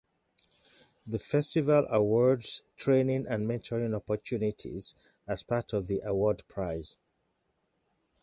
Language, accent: English, Canadian English